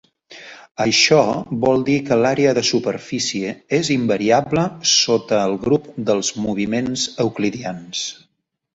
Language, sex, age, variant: Catalan, male, 40-49, Central